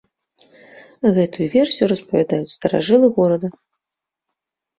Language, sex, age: Belarusian, female, 30-39